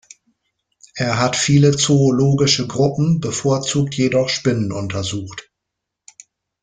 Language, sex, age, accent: German, male, 40-49, Deutschland Deutsch